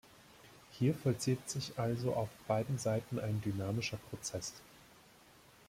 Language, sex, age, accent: German, male, 19-29, Deutschland Deutsch